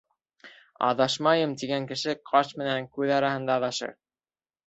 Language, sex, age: Bashkir, male, under 19